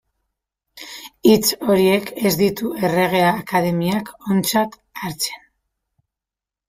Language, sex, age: Basque, female, 30-39